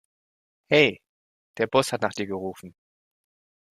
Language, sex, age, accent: German, male, 19-29, Deutschland Deutsch